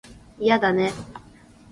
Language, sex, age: Japanese, female, 19-29